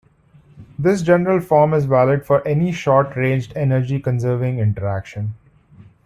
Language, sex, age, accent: English, male, 30-39, India and South Asia (India, Pakistan, Sri Lanka)